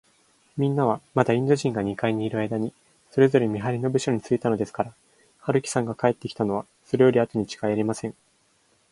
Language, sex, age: Japanese, male, 19-29